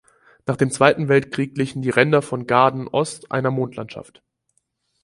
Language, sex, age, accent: German, male, 19-29, Deutschland Deutsch